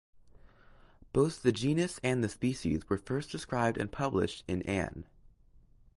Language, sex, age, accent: English, male, under 19, United States English